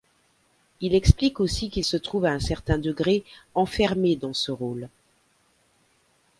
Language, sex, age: French, female, 50-59